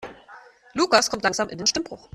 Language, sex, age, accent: German, female, 19-29, Deutschland Deutsch